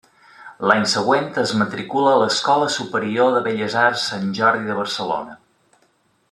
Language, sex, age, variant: Catalan, male, 30-39, Balear